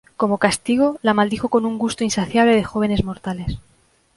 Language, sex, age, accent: Spanish, female, 30-39, España: Centro-Sur peninsular (Madrid, Toledo, Castilla-La Mancha)